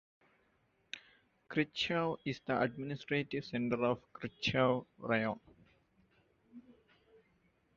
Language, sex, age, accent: English, male, 19-29, India and South Asia (India, Pakistan, Sri Lanka)